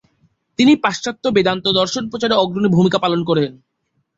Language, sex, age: Bengali, male, 19-29